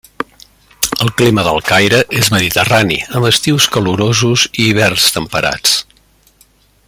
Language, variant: Catalan, Central